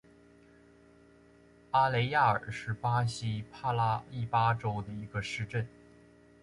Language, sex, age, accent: Chinese, male, under 19, 出生地：黑龙江省